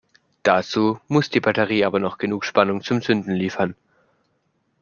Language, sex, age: German, male, under 19